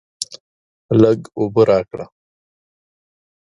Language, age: Pashto, 30-39